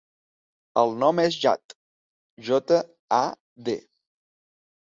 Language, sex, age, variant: Catalan, male, 40-49, Central